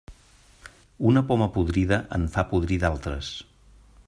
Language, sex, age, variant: Catalan, male, 50-59, Central